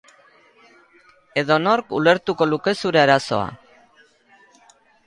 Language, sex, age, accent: Basque, female, 60-69, Erdialdekoa edo Nafarra (Gipuzkoa, Nafarroa)